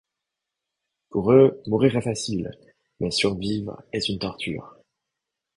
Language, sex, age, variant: French, male, 30-39, Français de métropole